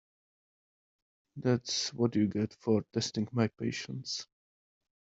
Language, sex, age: English, male, 30-39